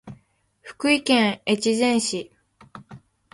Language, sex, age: Japanese, female, 19-29